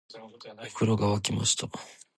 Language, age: Japanese, 19-29